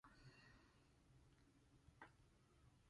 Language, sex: English, female